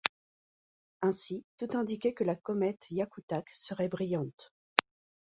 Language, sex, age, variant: French, female, 40-49, Français de métropole